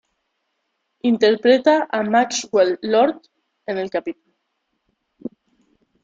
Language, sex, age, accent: Spanish, female, 30-39, España: Centro-Sur peninsular (Madrid, Toledo, Castilla-La Mancha)